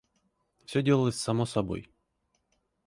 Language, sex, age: Russian, male, 30-39